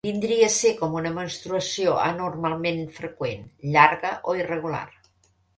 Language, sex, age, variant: Catalan, female, 60-69, Central